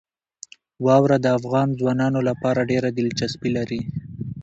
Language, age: Pashto, 19-29